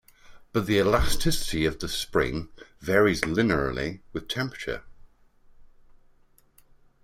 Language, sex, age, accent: English, male, 50-59, England English